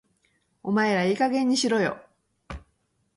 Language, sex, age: Japanese, female, 50-59